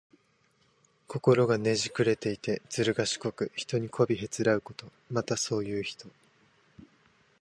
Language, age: Japanese, 19-29